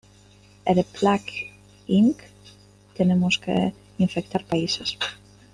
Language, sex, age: Spanish, female, 30-39